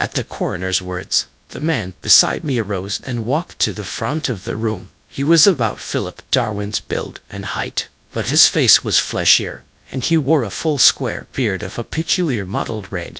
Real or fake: fake